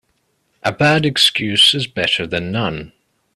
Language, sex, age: English, male, 19-29